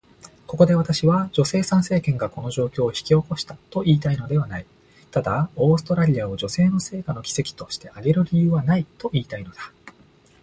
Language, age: Japanese, 19-29